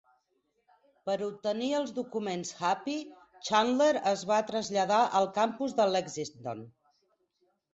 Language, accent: Catalan, gironí